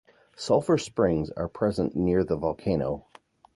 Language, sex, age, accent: English, male, 40-49, Canadian English